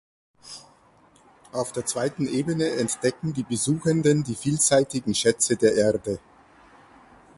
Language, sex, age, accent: German, male, 50-59, Deutschland Deutsch